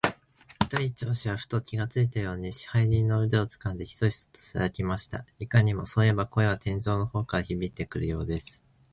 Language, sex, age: Japanese, male, 19-29